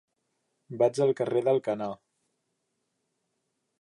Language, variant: Catalan, Central